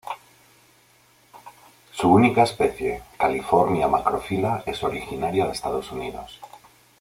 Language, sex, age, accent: Spanish, male, 40-49, España: Norte peninsular (Asturias, Castilla y León, Cantabria, País Vasco, Navarra, Aragón, La Rioja, Guadalajara, Cuenca)